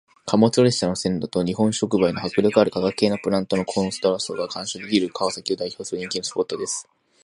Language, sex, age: Japanese, male, 19-29